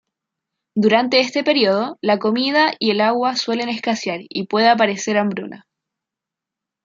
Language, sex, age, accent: Spanish, female, 19-29, Chileno: Chile, Cuyo